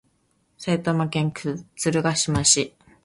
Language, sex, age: Japanese, female, 19-29